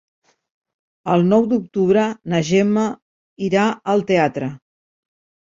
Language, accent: Catalan, Barceloní